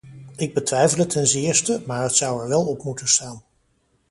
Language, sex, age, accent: Dutch, male, 50-59, Nederlands Nederlands